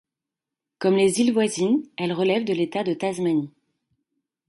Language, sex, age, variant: French, female, 30-39, Français de métropole